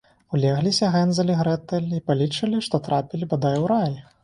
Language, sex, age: Belarusian, male, 19-29